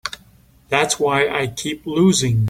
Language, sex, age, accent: English, male, 50-59, United States English